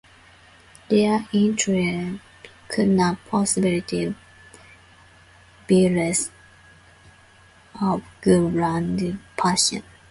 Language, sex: English, female